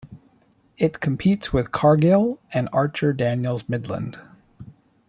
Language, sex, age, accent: English, male, 50-59, United States English